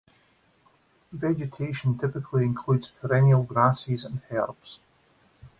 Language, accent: English, Scottish English